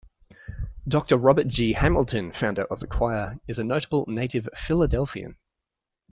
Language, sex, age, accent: English, male, 19-29, Australian English